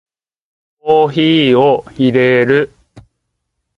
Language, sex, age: Japanese, male, 30-39